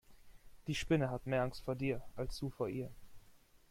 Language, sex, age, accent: German, male, 30-39, Deutschland Deutsch